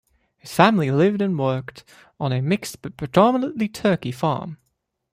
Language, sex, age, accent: English, male, 19-29, England English